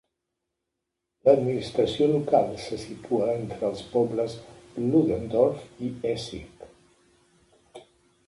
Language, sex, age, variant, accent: Catalan, male, 60-69, Central, Català central